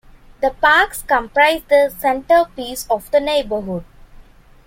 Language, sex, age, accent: English, female, 19-29, India and South Asia (India, Pakistan, Sri Lanka)